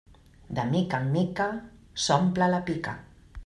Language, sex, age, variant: Catalan, female, 50-59, Central